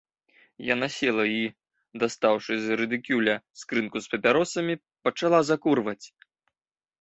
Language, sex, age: Belarusian, male, 19-29